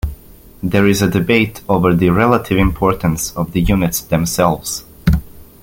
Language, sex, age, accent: English, male, 19-29, United States English